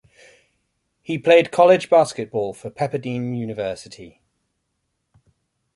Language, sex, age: English, male, 40-49